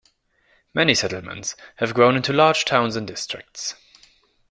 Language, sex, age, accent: English, male, 19-29, England English